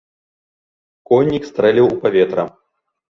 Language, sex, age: Belarusian, male, 40-49